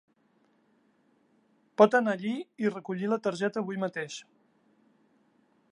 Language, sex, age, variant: Catalan, male, 40-49, Central